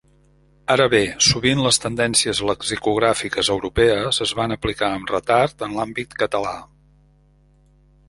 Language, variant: Catalan, Central